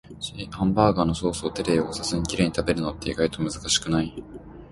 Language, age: Japanese, under 19